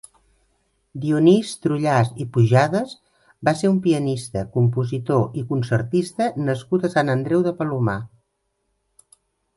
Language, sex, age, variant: Catalan, female, 50-59, Central